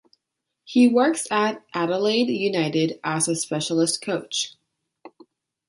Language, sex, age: English, female, 19-29